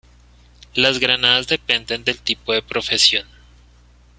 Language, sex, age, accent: Spanish, male, 30-39, Caribe: Cuba, Venezuela, Puerto Rico, República Dominicana, Panamá, Colombia caribeña, México caribeño, Costa del golfo de México